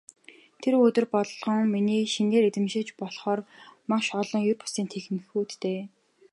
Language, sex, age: Mongolian, female, 19-29